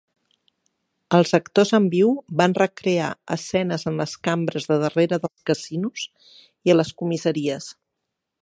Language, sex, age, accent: Catalan, female, 50-59, central; septentrional